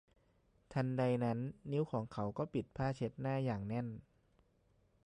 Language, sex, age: Thai, male, 30-39